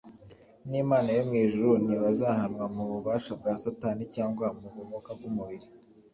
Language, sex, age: Kinyarwanda, male, 19-29